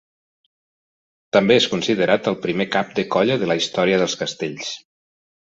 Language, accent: Catalan, occidental